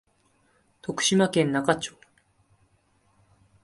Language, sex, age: Japanese, male, 19-29